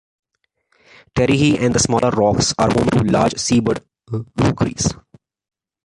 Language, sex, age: English, male, 30-39